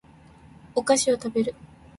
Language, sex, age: Japanese, female, 19-29